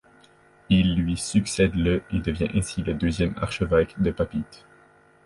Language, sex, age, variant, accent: French, male, 19-29, Français d'Amérique du Nord, Français du Canada